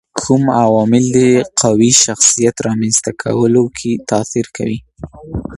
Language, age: Pashto, under 19